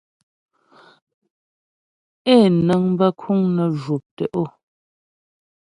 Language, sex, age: Ghomala, female, 30-39